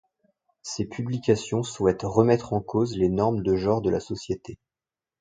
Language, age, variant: French, 19-29, Français de métropole